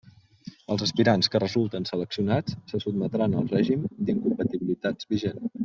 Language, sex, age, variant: Catalan, male, 30-39, Balear